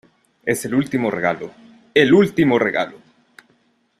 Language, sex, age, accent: Spanish, male, 19-29, Chileno: Chile, Cuyo